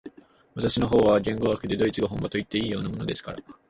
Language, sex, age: Japanese, male, 19-29